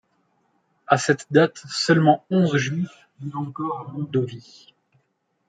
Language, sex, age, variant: French, male, 19-29, Français de métropole